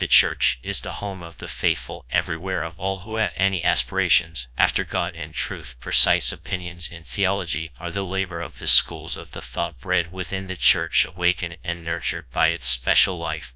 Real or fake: fake